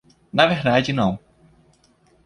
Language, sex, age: Portuguese, male, 19-29